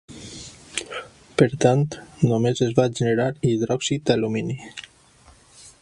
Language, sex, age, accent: Catalan, male, 40-49, valencià